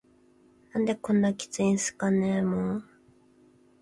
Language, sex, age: Japanese, female, 19-29